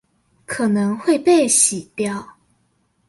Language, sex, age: Chinese, female, under 19